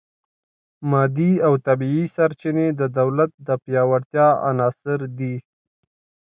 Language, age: Pashto, 19-29